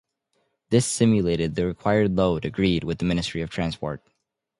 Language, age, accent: English, 19-29, United States English